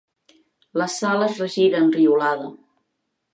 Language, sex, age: Catalan, female, 40-49